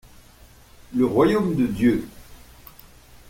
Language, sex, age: French, male, 70-79